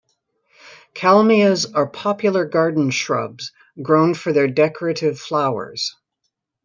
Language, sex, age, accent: English, female, 50-59, Canadian English